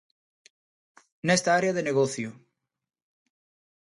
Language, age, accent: Galician, 19-29, Normativo (estándar)